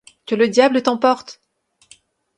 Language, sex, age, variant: French, female, 19-29, Français de métropole